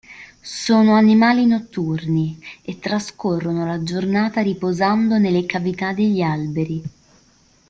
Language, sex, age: Italian, female, 19-29